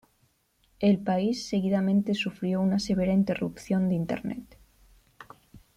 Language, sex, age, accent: Spanish, female, 19-29, España: Sur peninsular (Andalucia, Extremadura, Murcia)